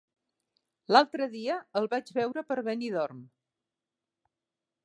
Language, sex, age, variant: Catalan, female, 60-69, Central